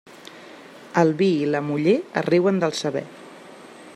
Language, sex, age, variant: Catalan, female, 30-39, Central